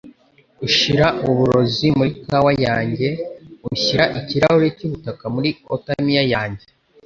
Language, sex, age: Kinyarwanda, male, under 19